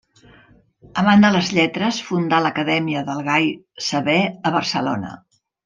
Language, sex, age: Catalan, female, 60-69